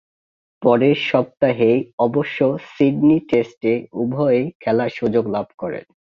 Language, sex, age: Bengali, male, 19-29